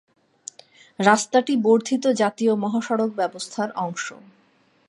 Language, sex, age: Bengali, female, 40-49